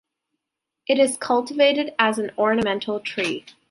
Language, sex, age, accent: English, female, 19-29, Canadian English